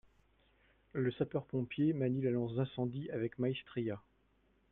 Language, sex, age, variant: French, male, 40-49, Français de métropole